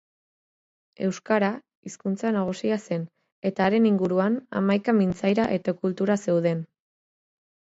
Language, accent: Basque, Erdialdekoa edo Nafarra (Gipuzkoa, Nafarroa)